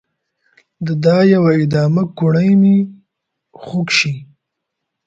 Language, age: Pashto, 19-29